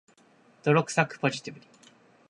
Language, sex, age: Japanese, male, 19-29